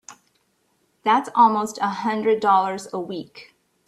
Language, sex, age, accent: English, female, 40-49, United States English